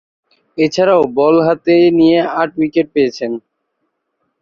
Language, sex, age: Bengali, male, 19-29